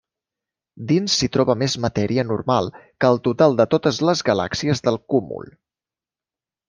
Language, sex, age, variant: Catalan, male, 30-39, Central